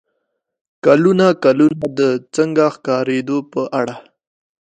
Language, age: Pashto, 19-29